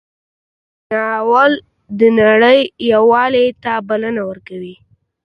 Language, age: Pashto, under 19